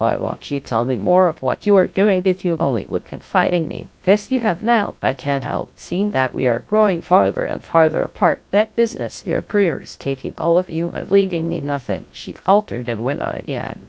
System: TTS, GlowTTS